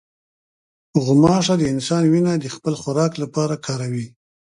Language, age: Pashto, 60-69